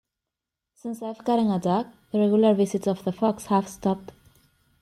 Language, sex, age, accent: English, female, 30-39, United States English